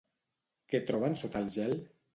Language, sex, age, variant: Catalan, male, 50-59, Central